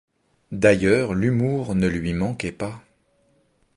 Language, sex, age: French, male, 40-49